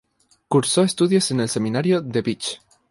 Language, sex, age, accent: Spanish, male, 19-29, España: Islas Canarias